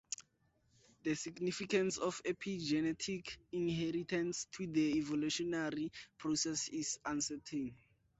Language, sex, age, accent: English, male, under 19, Southern African (South Africa, Zimbabwe, Namibia)